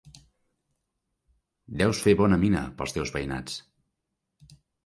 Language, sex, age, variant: Catalan, male, 30-39, Central